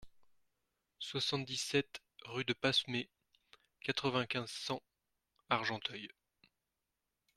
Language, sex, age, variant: French, male, 19-29, Français de métropole